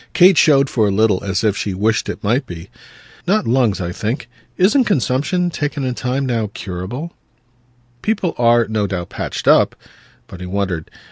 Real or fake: real